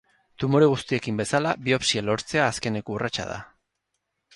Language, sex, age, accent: Basque, male, 30-39, Erdialdekoa edo Nafarra (Gipuzkoa, Nafarroa)